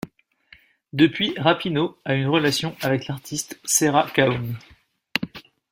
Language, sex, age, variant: French, male, 30-39, Français de métropole